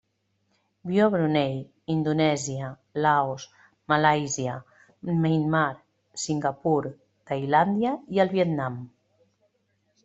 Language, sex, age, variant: Catalan, female, 40-49, Central